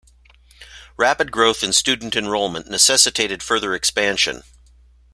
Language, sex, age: English, male, 50-59